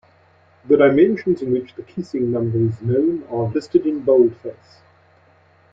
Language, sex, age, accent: English, male, 40-49, Southern African (South Africa, Zimbabwe, Namibia)